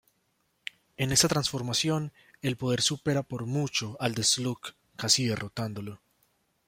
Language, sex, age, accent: Spanish, male, 19-29, Andino-Pacífico: Colombia, Perú, Ecuador, oeste de Bolivia y Venezuela andina